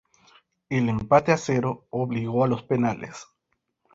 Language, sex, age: Spanish, male, 30-39